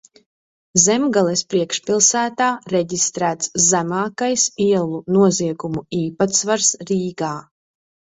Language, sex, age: Latvian, female, 30-39